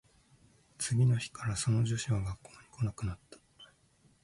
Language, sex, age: Japanese, male, 19-29